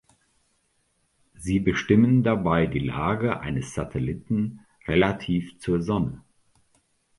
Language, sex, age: German, male, 60-69